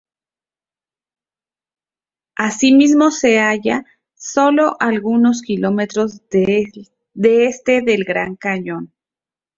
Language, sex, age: Spanish, female, 30-39